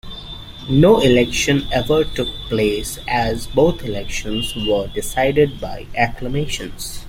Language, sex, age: English, male, 19-29